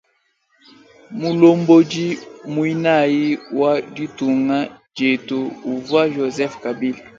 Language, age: Luba-Lulua, 19-29